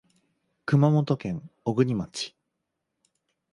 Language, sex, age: Japanese, male, 30-39